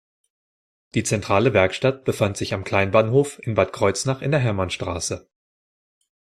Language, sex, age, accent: German, male, 30-39, Deutschland Deutsch